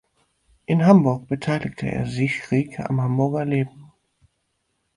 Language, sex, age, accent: German, male, 19-29, Deutschland Deutsch